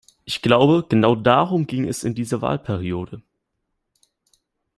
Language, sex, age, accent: German, male, 19-29, Deutschland Deutsch